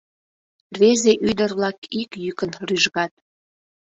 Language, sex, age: Mari, female, 30-39